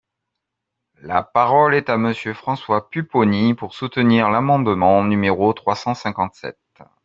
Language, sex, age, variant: French, male, 50-59, Français de métropole